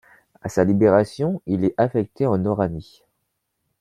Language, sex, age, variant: French, male, 19-29, Français de métropole